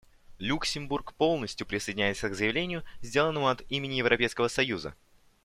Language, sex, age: Russian, male, under 19